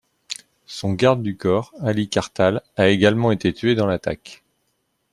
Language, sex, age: French, male, 40-49